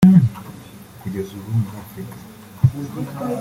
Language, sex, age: Kinyarwanda, male, 19-29